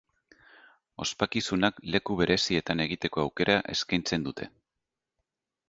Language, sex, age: Basque, male, 40-49